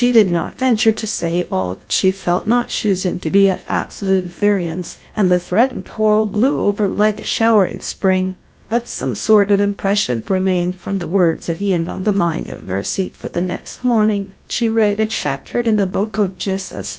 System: TTS, GlowTTS